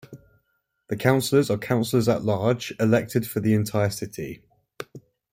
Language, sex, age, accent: English, male, 19-29, England English